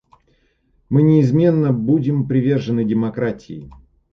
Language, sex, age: Russian, male, 30-39